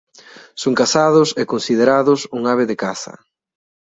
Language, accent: Galician, Atlántico (seseo e gheada)